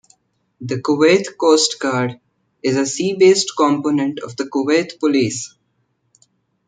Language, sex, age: English, male, under 19